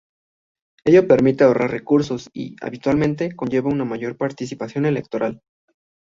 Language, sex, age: Spanish, male, 19-29